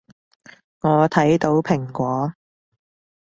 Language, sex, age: Cantonese, female, 19-29